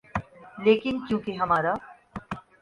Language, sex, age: Urdu, male, 19-29